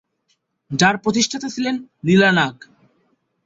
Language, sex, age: Bengali, male, 19-29